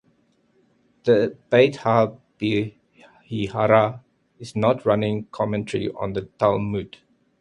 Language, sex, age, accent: English, male, 30-39, Southern African (South Africa, Zimbabwe, Namibia)